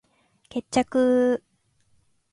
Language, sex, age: Japanese, female, 19-29